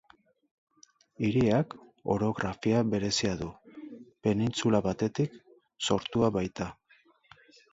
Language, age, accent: Basque, 50-59, Mendebalekoa (Araba, Bizkaia, Gipuzkoako mendebaleko herri batzuk)